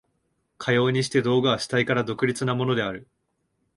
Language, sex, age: Japanese, male, 19-29